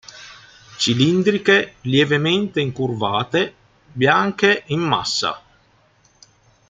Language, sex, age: Italian, male, 50-59